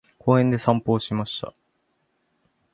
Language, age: Japanese, 19-29